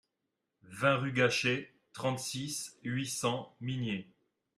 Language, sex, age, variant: French, male, 30-39, Français de métropole